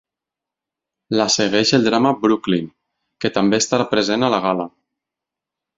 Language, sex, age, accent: Catalan, male, 30-39, valencià